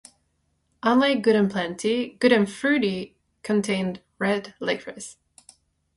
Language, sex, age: English, female, 19-29